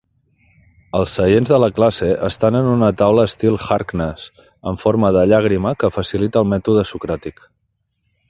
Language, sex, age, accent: Catalan, male, 40-49, Empordanès